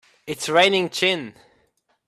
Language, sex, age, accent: English, male, under 19, United States English